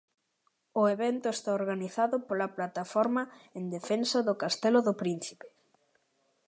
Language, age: Galician, under 19